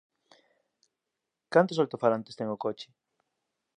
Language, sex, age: Galician, male, 30-39